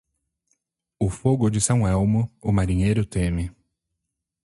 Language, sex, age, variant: Portuguese, male, 30-39, Portuguese (Brasil)